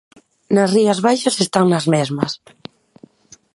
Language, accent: Galician, Normativo (estándar)